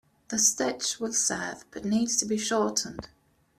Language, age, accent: English, 19-29, England English